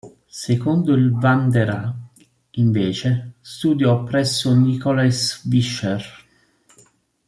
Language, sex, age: Italian, male, 40-49